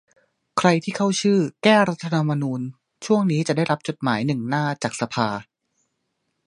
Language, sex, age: Thai, male, 30-39